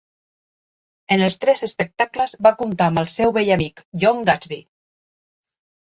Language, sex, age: Catalan, female, 40-49